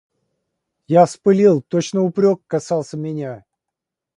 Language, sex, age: Russian, male, 50-59